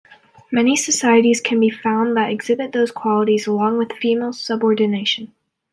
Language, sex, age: English, female, under 19